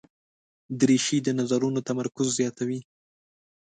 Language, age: Pashto, 19-29